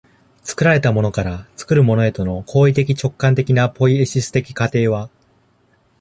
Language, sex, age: Japanese, male, 19-29